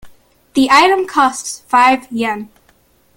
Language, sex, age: English, female, 19-29